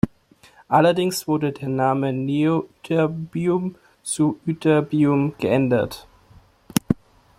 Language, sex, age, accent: German, male, 19-29, Deutschland Deutsch